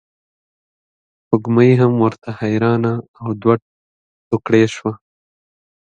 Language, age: Pashto, 19-29